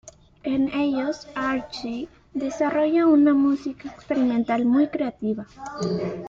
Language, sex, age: Spanish, female, under 19